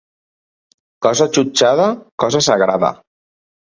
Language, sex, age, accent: Catalan, male, 30-39, apitxat